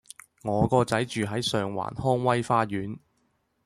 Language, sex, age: Cantonese, male, 19-29